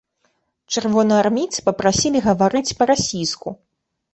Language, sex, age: Belarusian, female, 19-29